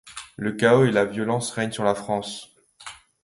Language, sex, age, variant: French, male, 19-29, Français de métropole